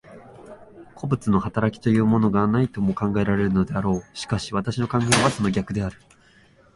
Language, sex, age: Japanese, male, 19-29